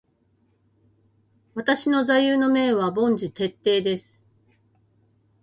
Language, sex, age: Japanese, female, 50-59